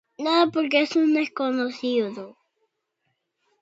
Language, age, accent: Spanish, under 19, Andino-Pacífico: Colombia, Perú, Ecuador, oeste de Bolivia y Venezuela andina